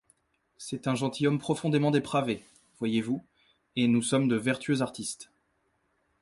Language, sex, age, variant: French, male, 19-29, Français de métropole